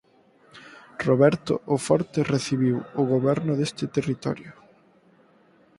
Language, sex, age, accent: Galician, male, 19-29, Atlántico (seseo e gheada)